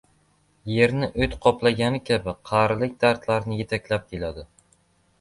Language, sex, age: Uzbek, male, under 19